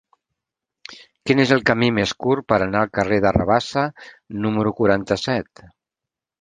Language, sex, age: Catalan, male, 50-59